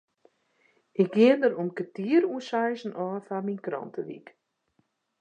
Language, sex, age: Western Frisian, female, 40-49